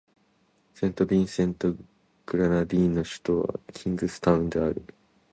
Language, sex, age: Japanese, male, 19-29